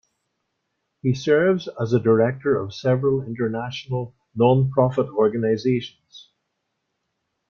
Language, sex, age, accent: English, male, 70-79, Irish English